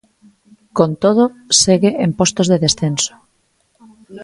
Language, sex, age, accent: Galician, female, 40-49, Atlántico (seseo e gheada)